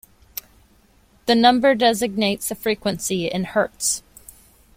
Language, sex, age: English, female, 19-29